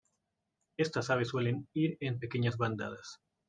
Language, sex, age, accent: Spanish, male, 19-29, México